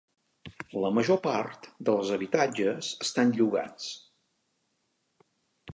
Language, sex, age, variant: Catalan, male, 50-59, Balear